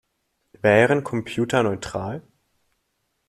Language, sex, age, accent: German, male, under 19, Deutschland Deutsch